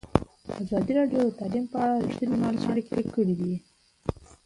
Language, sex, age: Pashto, female, 19-29